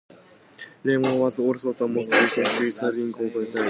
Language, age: English, 19-29